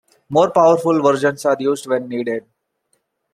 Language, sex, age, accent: English, male, 19-29, India and South Asia (India, Pakistan, Sri Lanka)